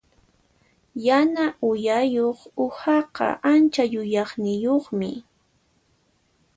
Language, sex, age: Puno Quechua, female, 19-29